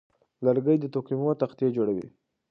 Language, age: Pashto, under 19